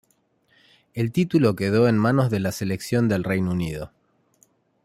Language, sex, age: Spanish, male, 30-39